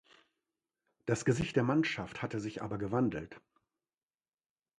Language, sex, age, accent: German, male, 50-59, Deutschland Deutsch